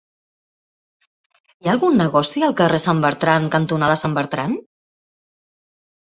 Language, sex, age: Catalan, female, 40-49